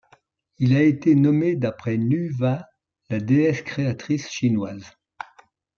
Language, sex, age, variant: French, male, 70-79, Français de métropole